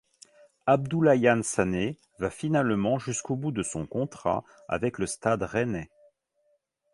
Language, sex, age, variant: French, male, 50-59, Français de métropole